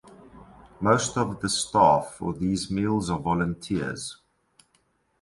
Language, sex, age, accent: English, male, 30-39, Southern African (South Africa, Zimbabwe, Namibia)